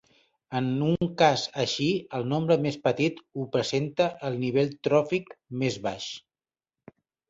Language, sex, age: Catalan, male, 40-49